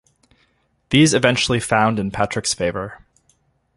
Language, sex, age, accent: English, male, 19-29, Canadian English